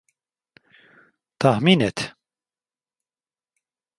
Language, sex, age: Turkish, male, 30-39